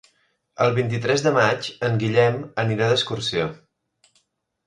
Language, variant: Catalan, Central